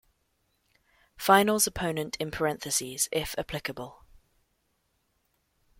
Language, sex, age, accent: English, female, 19-29, England English